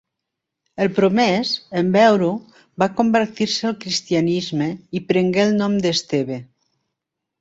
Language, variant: Catalan, Nord-Occidental